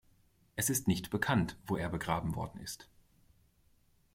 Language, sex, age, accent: German, male, 40-49, Deutschland Deutsch